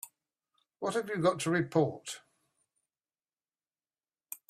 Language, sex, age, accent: English, male, 70-79, England English